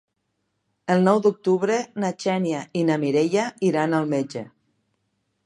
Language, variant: Catalan, Nord-Occidental